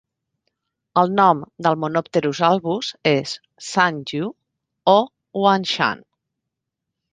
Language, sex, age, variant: Catalan, female, 40-49, Central